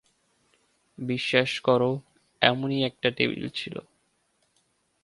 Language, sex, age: Bengali, male, 19-29